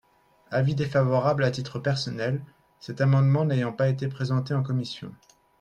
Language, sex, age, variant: French, male, 19-29, Français de métropole